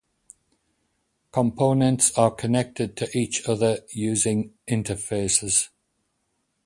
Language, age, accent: English, 60-69, Northern English